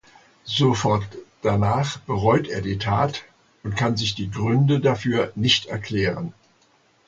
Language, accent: German, Deutschland Deutsch